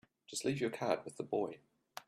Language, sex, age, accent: English, male, 30-39, New Zealand English